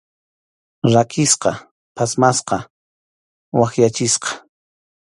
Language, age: Arequipa-La Unión Quechua, 30-39